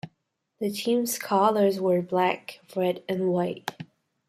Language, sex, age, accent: English, female, under 19, United States English